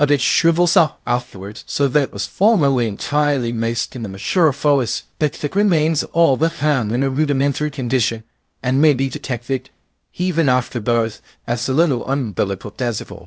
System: TTS, VITS